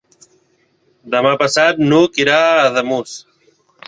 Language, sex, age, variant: Catalan, male, 30-39, Central